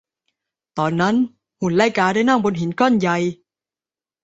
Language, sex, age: Thai, female, under 19